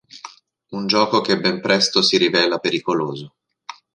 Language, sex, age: Italian, male, 30-39